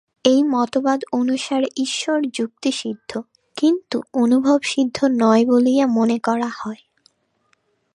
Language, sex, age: Bengali, female, 19-29